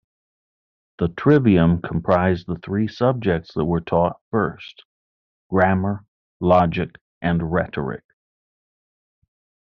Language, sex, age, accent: English, male, 40-49, United States English